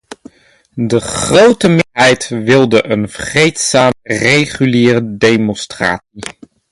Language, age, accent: Dutch, 19-29, Nederlands Nederlands